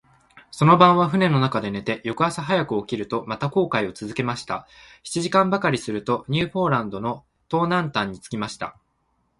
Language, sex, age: Japanese, male, 19-29